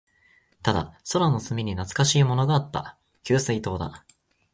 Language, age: Japanese, 19-29